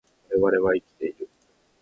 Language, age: Japanese, under 19